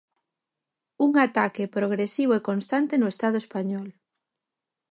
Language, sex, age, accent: Galician, female, 40-49, Normativo (estándar)